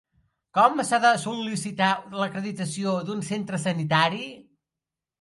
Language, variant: Catalan, Central